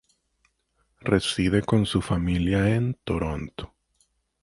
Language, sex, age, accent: Spanish, male, 19-29, Caribe: Cuba, Venezuela, Puerto Rico, República Dominicana, Panamá, Colombia caribeña, México caribeño, Costa del golfo de México